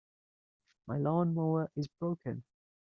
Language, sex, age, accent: English, male, 30-39, England English